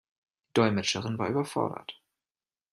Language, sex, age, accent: German, male, 30-39, Deutschland Deutsch